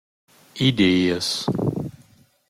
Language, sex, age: Romansh, male, 40-49